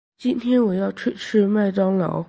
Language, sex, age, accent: Chinese, male, under 19, 出生地：江西省